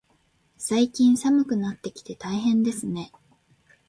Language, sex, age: Japanese, female, 19-29